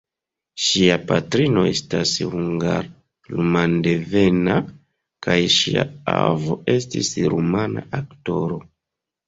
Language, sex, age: Esperanto, male, 30-39